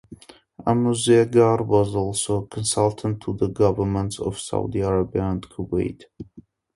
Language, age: English, 19-29